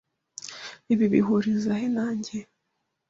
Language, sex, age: Kinyarwanda, female, 50-59